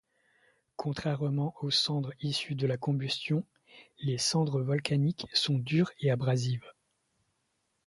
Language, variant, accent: French, Français de métropole, Français du sud de la France